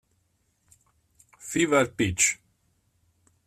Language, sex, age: Italian, male, 50-59